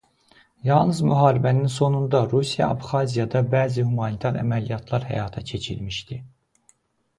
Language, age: Azerbaijani, 30-39